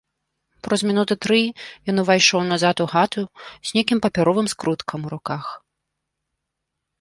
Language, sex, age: Belarusian, female, 40-49